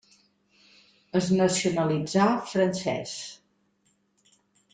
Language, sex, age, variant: Catalan, female, 50-59, Central